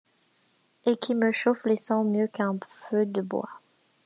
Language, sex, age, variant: French, female, under 19, Français de métropole